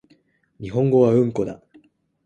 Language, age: Japanese, 19-29